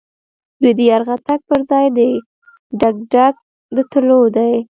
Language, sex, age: Pashto, female, 19-29